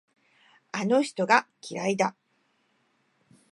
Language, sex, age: Japanese, female, 50-59